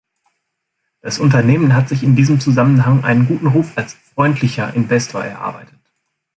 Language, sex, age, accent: German, male, 19-29, Deutschland Deutsch